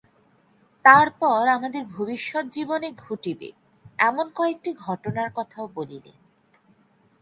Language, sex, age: Bengali, female, 19-29